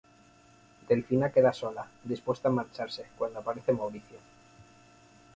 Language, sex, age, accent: Spanish, male, 19-29, España: Norte peninsular (Asturias, Castilla y León, Cantabria, País Vasco, Navarra, Aragón, La Rioja, Guadalajara, Cuenca)